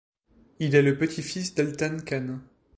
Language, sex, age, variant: French, male, 19-29, Français de métropole